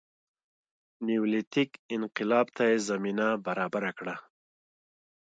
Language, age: Pashto, 30-39